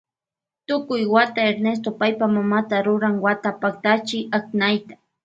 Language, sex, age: Loja Highland Quichua, female, 19-29